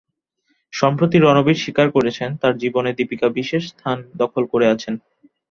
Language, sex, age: Bengali, male, under 19